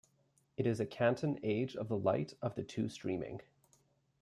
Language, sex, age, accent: English, male, 19-29, Canadian English